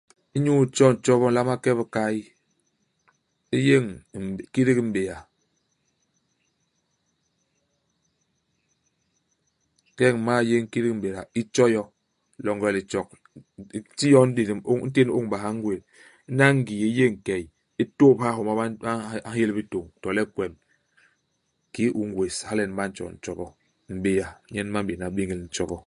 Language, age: Basaa, 40-49